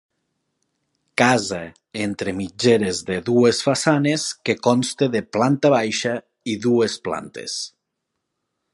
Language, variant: Catalan, Nord-Occidental